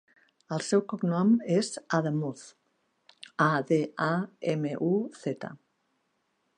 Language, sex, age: Catalan, female, 50-59